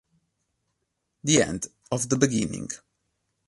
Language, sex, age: Italian, male, 19-29